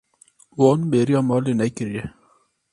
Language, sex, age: Kurdish, male, 30-39